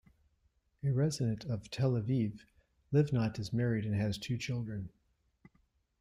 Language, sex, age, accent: English, male, 40-49, United States English